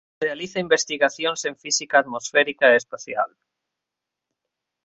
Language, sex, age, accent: Galician, male, 30-39, Normativo (estándar)